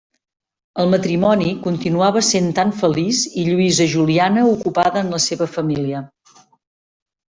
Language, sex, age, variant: Catalan, female, 50-59, Central